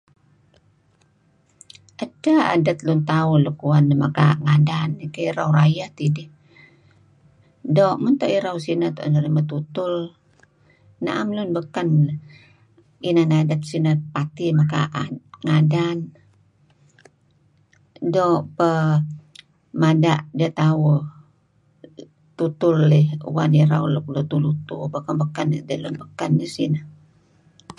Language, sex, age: Kelabit, female, 60-69